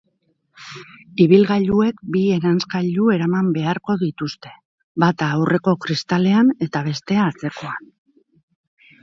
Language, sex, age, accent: Basque, female, 40-49, Mendebalekoa (Araba, Bizkaia, Gipuzkoako mendebaleko herri batzuk)